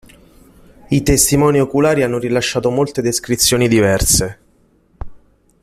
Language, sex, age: Italian, male, 40-49